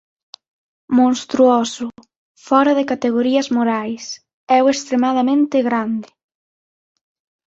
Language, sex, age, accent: Galician, female, 19-29, Atlántico (seseo e gheada); Normativo (estándar)